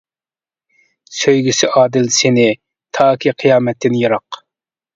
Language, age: Uyghur, 19-29